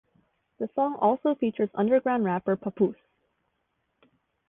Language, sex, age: English, female, under 19